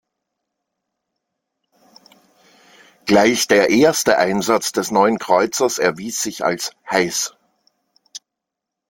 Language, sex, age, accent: German, male, 40-49, Österreichisches Deutsch